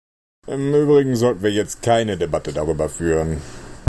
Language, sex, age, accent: German, male, 40-49, Deutschland Deutsch